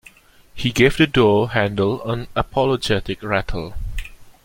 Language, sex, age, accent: English, male, 19-29, Singaporean English